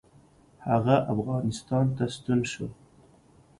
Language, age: Pashto, 30-39